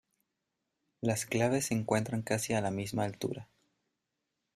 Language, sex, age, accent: Spanish, male, 19-29, México